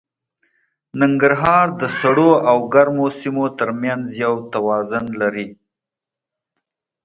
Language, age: Pashto, 40-49